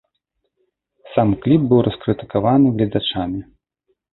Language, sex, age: Belarusian, male, 30-39